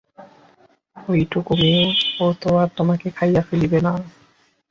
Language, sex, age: Bengali, male, 19-29